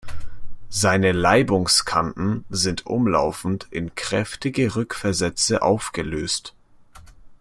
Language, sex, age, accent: German, male, 19-29, Deutschland Deutsch